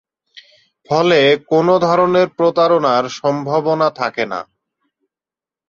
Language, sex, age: Bengali, male, 19-29